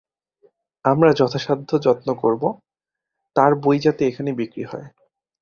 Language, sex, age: Bengali, male, 19-29